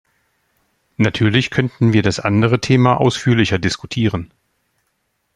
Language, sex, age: German, male, 40-49